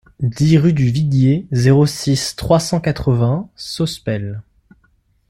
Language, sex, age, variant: French, male, 19-29, Français de métropole